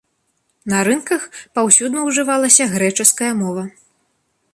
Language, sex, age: Belarusian, female, 19-29